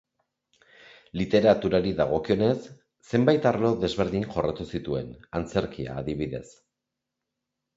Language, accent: Basque, Erdialdekoa edo Nafarra (Gipuzkoa, Nafarroa)